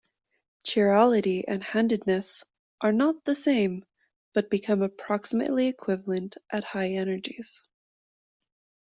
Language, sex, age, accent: English, female, 30-39, Canadian English